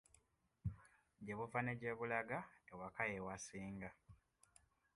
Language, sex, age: Ganda, male, 19-29